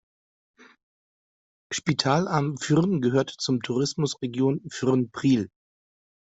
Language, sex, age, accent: German, male, 40-49, Deutschland Deutsch